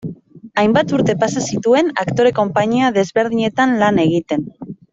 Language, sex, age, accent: Basque, female, 30-39, Mendebalekoa (Araba, Bizkaia, Gipuzkoako mendebaleko herri batzuk)